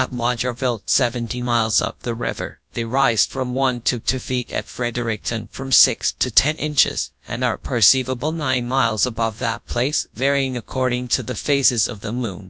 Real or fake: fake